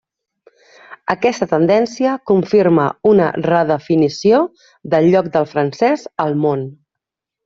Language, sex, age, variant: Catalan, female, 30-39, Central